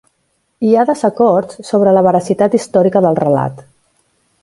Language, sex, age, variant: Catalan, female, 40-49, Central